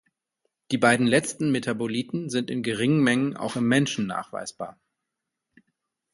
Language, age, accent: German, 40-49, Deutschland Deutsch